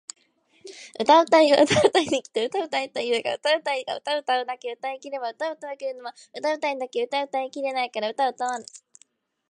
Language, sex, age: Japanese, female, 19-29